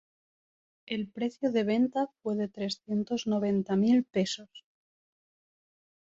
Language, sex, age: Spanish, female, 19-29